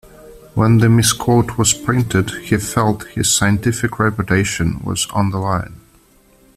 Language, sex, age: English, male, 30-39